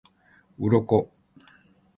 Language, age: Japanese, 60-69